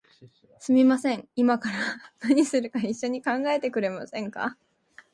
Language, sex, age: Japanese, female, 19-29